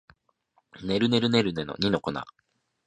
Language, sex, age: Japanese, male, 19-29